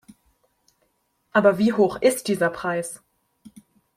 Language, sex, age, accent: German, female, 19-29, Deutschland Deutsch